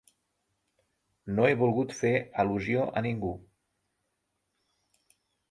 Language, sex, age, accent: Catalan, male, 40-49, Lleidatà